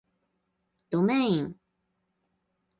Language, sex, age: Japanese, female, 30-39